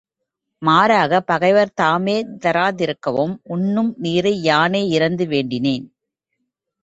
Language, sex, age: Tamil, female, 30-39